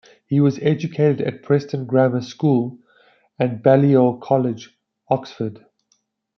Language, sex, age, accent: English, male, 40-49, Southern African (South Africa, Zimbabwe, Namibia)